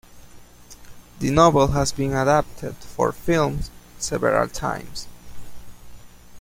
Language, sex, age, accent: English, male, 19-29, United States English